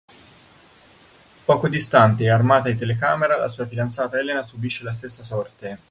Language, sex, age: Italian, male, 30-39